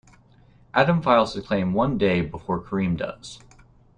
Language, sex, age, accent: English, male, 30-39, United States English